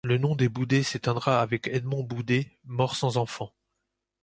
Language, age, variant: French, 40-49, Français de métropole